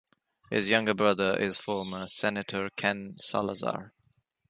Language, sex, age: English, male, 19-29